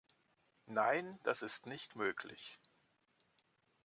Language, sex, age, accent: German, male, 60-69, Deutschland Deutsch